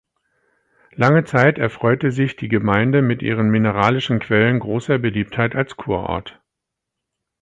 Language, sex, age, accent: German, male, 40-49, Deutschland Deutsch